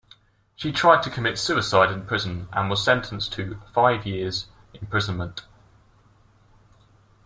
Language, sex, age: English, male, 19-29